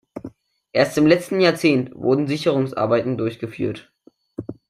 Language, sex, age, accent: German, male, under 19, Deutschland Deutsch